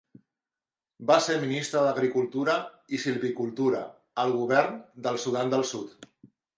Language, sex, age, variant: Catalan, male, 50-59, Central